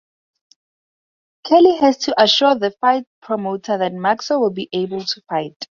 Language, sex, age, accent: English, female, under 19, Southern African (South Africa, Zimbabwe, Namibia)